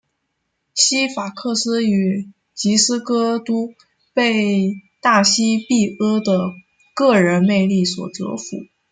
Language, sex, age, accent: Chinese, female, 19-29, 出生地：北京市